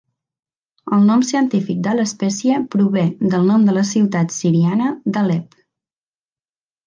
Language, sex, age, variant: Catalan, female, 19-29, Septentrional